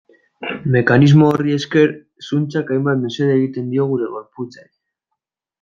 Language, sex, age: Basque, male, 19-29